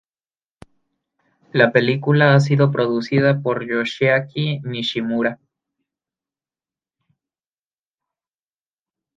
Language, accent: Spanish, México